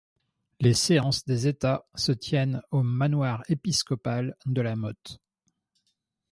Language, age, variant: French, 50-59, Français de métropole